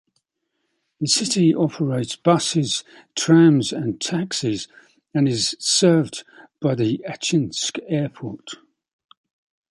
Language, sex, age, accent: English, male, 40-49, England English